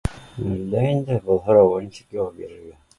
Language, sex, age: Bashkir, male, 50-59